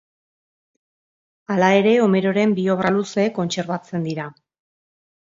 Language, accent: Basque, Mendebalekoa (Araba, Bizkaia, Gipuzkoako mendebaleko herri batzuk)